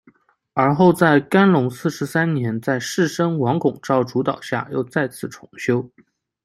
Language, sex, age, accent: Chinese, male, 19-29, 出生地：江苏省